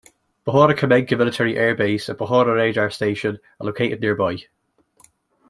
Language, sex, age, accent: English, male, 19-29, Irish English